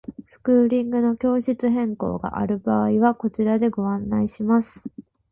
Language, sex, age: Japanese, female, 19-29